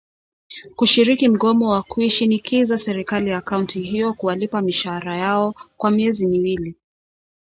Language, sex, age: Swahili, female, 30-39